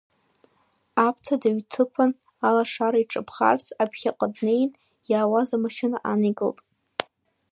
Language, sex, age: Abkhazian, female, under 19